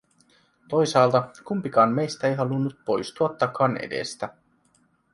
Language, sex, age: Finnish, male, 19-29